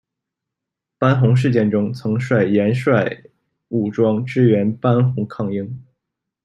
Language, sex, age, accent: Chinese, male, 19-29, 出生地：吉林省